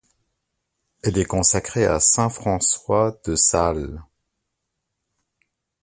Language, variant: French, Français de métropole